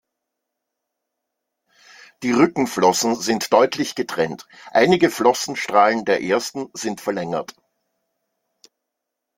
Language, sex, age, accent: German, male, 40-49, Österreichisches Deutsch